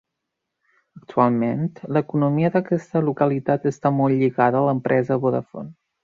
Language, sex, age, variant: Catalan, male, 30-39, Central